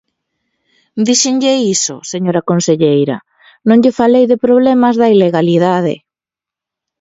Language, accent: Galician, Normativo (estándar)